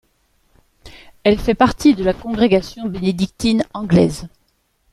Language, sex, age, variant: French, female, 40-49, Français de métropole